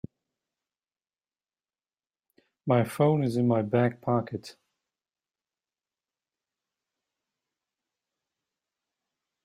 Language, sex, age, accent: English, male, 19-29, United States English